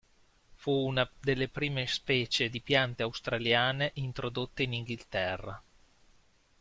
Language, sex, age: Italian, male, 30-39